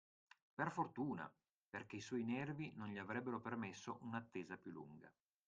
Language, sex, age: Italian, male, 50-59